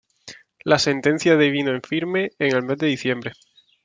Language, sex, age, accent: Spanish, male, 19-29, España: Sur peninsular (Andalucia, Extremadura, Murcia)